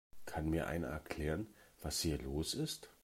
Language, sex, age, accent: German, male, 50-59, Deutschland Deutsch